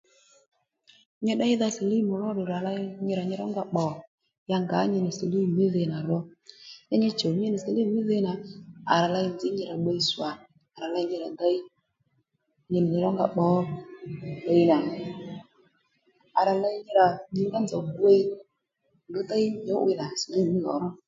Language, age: Lendu, 19-29